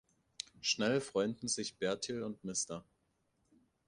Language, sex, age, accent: German, male, 19-29, Deutschland Deutsch